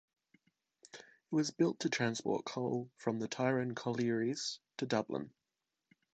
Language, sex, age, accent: English, male, 19-29, Australian English